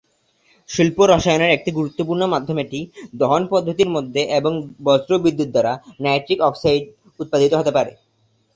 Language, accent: Bengali, Bengali